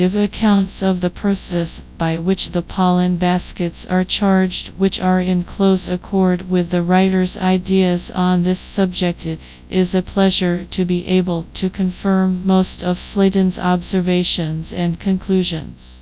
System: TTS, FastPitch